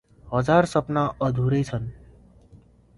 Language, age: Nepali, 19-29